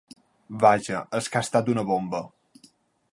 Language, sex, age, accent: Catalan, male, 19-29, balear; valencià